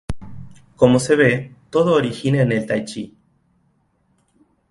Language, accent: Spanish, Rioplatense: Argentina, Uruguay, este de Bolivia, Paraguay